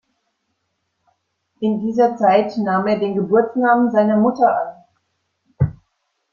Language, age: German, 50-59